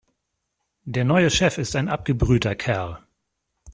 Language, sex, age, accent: German, male, 40-49, Deutschland Deutsch